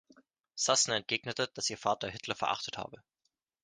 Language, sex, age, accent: German, male, 19-29, Österreichisches Deutsch